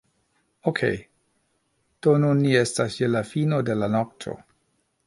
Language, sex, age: Esperanto, male, 50-59